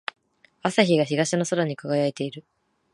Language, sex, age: Japanese, female, 19-29